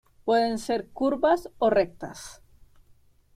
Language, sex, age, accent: Spanish, female, 19-29, Andino-Pacífico: Colombia, Perú, Ecuador, oeste de Bolivia y Venezuela andina